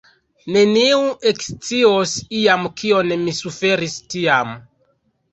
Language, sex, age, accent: Esperanto, male, 30-39, Internacia